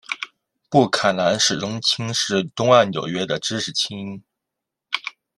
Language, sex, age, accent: Chinese, male, 19-29, 出生地：江苏省